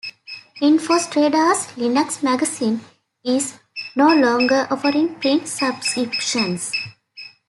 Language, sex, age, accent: English, female, 19-29, United States English